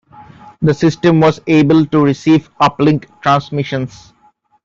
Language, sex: English, male